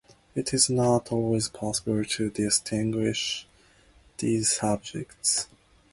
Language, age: English, 19-29